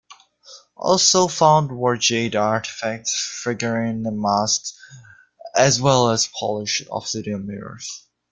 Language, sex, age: English, male, under 19